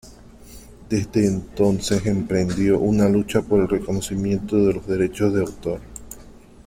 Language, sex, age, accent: Spanish, male, 30-39, Caribe: Cuba, Venezuela, Puerto Rico, República Dominicana, Panamá, Colombia caribeña, México caribeño, Costa del golfo de México